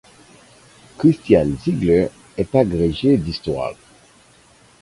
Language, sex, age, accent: French, male, 40-49, Français d’Haïti